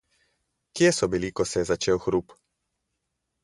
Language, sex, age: Slovenian, male, 40-49